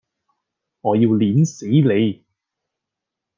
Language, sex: Cantonese, male